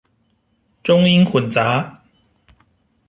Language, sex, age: Chinese, male, 30-39